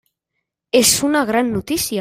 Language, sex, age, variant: Catalan, male, under 19, Central